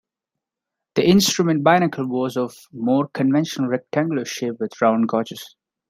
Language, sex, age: English, male, 19-29